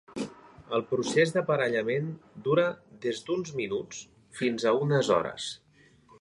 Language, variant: Catalan, Central